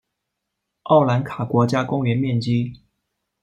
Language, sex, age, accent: Chinese, male, 19-29, 出生地：四川省